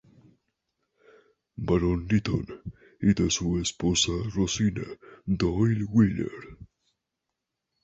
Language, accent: Spanish, Andino-Pacífico: Colombia, Perú, Ecuador, oeste de Bolivia y Venezuela andina